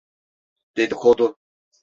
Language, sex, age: Turkish, male, 19-29